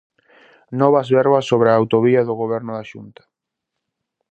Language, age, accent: Galician, 19-29, Normativo (estándar)